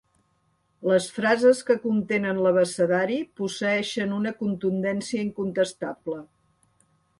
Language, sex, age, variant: Catalan, female, 60-69, Central